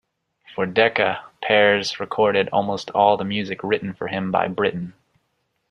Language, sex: English, male